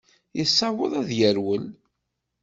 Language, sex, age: Kabyle, male, 50-59